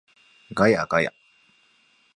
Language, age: Japanese, 19-29